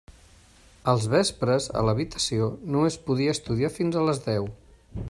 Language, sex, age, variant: Catalan, male, 60-69, Nord-Occidental